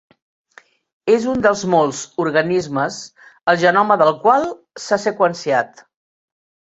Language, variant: Catalan, Central